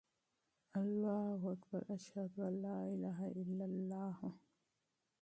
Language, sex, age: Pashto, female, 30-39